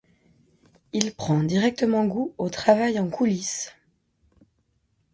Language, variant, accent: French, Français d'Europe, Français de Suisse